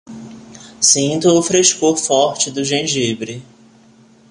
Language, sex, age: Portuguese, male, 30-39